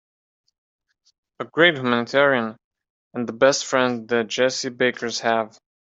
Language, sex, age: English, male, 19-29